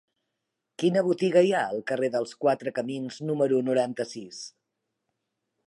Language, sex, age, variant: Catalan, female, 50-59, Central